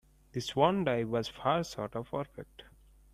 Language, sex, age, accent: English, male, 19-29, India and South Asia (India, Pakistan, Sri Lanka)